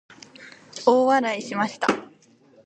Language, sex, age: Japanese, female, 19-29